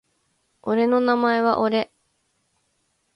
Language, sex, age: Japanese, female, 19-29